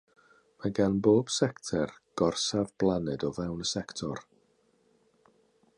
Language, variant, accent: Welsh, North-Eastern Welsh, Y Deyrnas Unedig Cymraeg